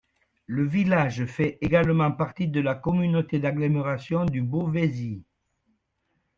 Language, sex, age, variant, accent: French, male, 70-79, Français d'Amérique du Nord, Français du Canada